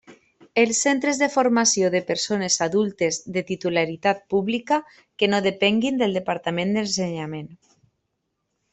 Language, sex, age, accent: Catalan, female, 30-39, valencià